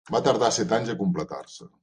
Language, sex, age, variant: Catalan, male, 60-69, Central